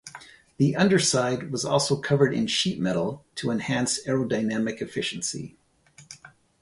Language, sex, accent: English, male, United States English